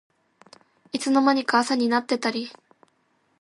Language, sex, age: Japanese, female, under 19